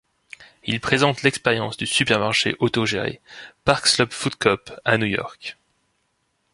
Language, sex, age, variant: French, male, 19-29, Français de métropole